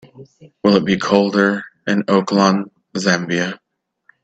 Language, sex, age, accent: English, male, 30-39, United States English